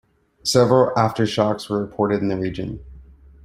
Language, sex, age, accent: English, male, 19-29, United States English